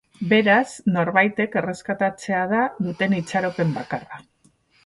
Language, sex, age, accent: Basque, female, 40-49, Mendebalekoa (Araba, Bizkaia, Gipuzkoako mendebaleko herri batzuk)